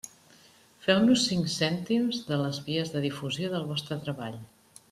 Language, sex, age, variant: Catalan, female, 50-59, Central